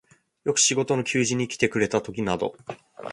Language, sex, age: Japanese, male, 30-39